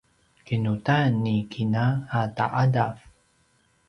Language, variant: Paiwan, pinayuanan a kinaikacedasan (東排灣語)